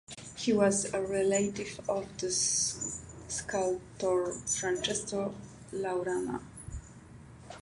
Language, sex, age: English, female, 30-39